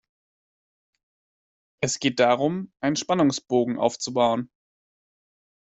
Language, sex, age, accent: German, male, 19-29, Deutschland Deutsch